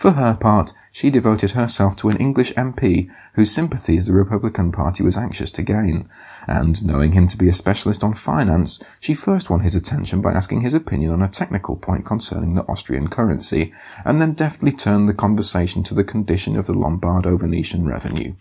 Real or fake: real